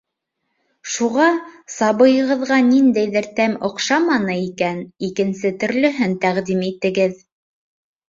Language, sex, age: Bashkir, female, 19-29